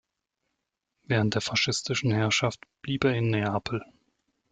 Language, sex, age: German, male, 30-39